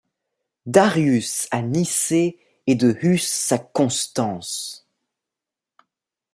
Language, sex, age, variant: French, male, under 19, Français de métropole